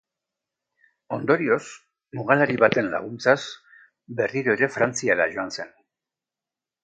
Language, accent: Basque, Mendebalekoa (Araba, Bizkaia, Gipuzkoako mendebaleko herri batzuk)